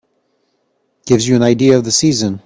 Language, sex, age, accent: English, male, 40-49, United States English